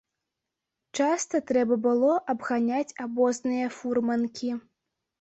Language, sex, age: Belarusian, female, under 19